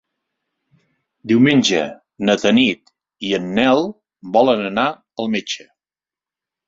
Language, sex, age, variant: Catalan, male, 60-69, Central